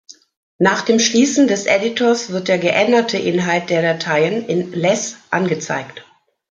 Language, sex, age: German, female, 50-59